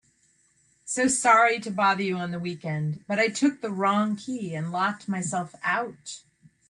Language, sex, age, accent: English, female, 60-69, United States English